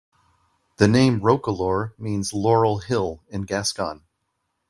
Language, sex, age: English, male, 30-39